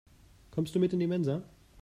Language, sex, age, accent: German, male, 30-39, Deutschland Deutsch